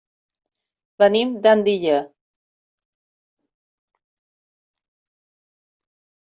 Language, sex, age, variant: Catalan, female, 40-49, Central